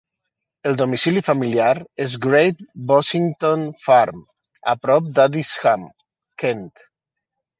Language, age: Catalan, 50-59